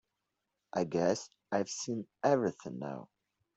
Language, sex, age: English, male, 19-29